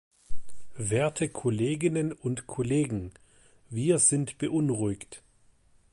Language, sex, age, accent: German, male, 30-39, Deutschland Deutsch